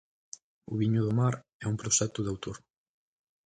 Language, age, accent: Galician, under 19, Atlántico (seseo e gheada)